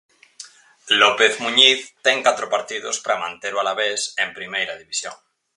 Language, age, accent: Galician, 19-29, Normativo (estándar)